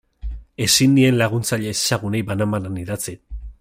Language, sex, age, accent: Basque, male, 19-29, Erdialdekoa edo Nafarra (Gipuzkoa, Nafarroa)